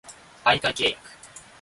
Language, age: Japanese, 19-29